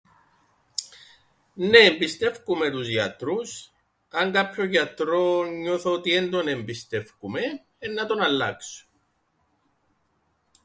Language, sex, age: Greek, male, 40-49